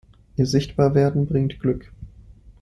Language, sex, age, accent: German, male, 19-29, Deutschland Deutsch